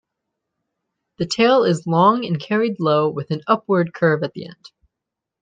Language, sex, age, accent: English, male, 19-29, United States English